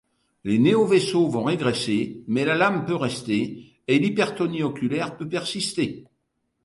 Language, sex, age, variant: French, male, 70-79, Français de métropole